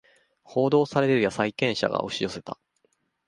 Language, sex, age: Japanese, male, 30-39